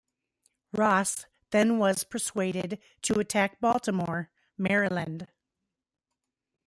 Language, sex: English, female